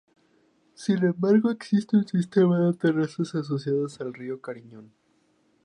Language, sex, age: Spanish, male, 19-29